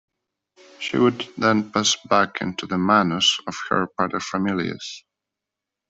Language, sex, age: English, male, 30-39